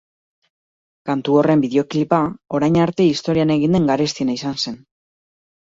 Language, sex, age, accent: Basque, female, 30-39, Mendebalekoa (Araba, Bizkaia, Gipuzkoako mendebaleko herri batzuk)